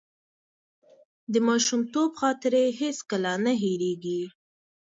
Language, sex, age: Pashto, female, 19-29